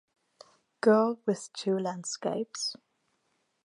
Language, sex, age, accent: German, female, 19-29, Deutschland Deutsch